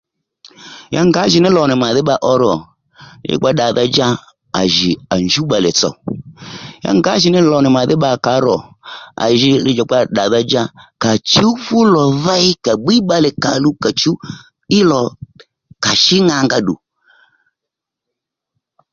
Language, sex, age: Lendu, male, 60-69